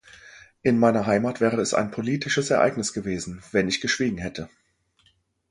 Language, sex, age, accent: German, male, 30-39, Deutschland Deutsch